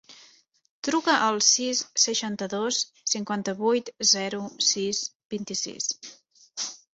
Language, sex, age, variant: Catalan, female, 30-39, Central